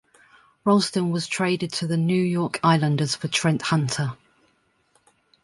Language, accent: English, England English